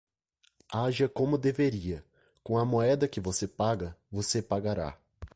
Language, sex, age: Portuguese, male, 19-29